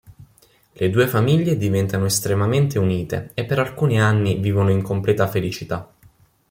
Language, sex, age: Italian, male, 19-29